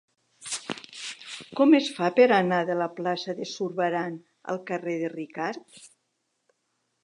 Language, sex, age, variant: Catalan, female, 60-69, Central